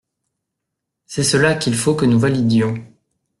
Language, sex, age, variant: French, male, 30-39, Français de métropole